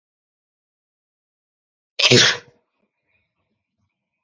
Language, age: English, 19-29